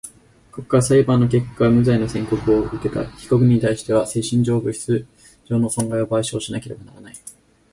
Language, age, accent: Japanese, 19-29, 標準語